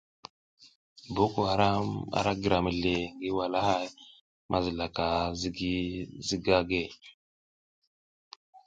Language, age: South Giziga, 19-29